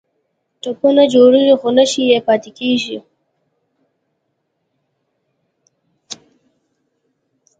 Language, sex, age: Pashto, female, under 19